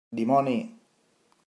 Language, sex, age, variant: Catalan, male, 40-49, Nord-Occidental